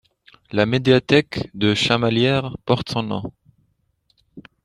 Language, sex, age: French, female, 30-39